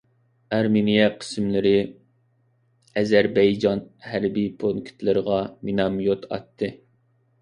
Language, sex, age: Uyghur, male, 19-29